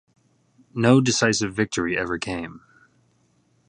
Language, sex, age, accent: English, male, 30-39, United States English